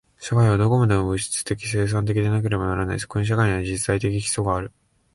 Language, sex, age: Japanese, male, 19-29